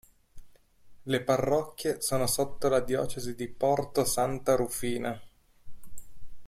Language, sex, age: Italian, male, 30-39